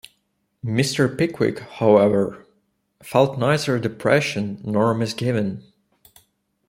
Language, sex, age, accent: English, male, 19-29, United States English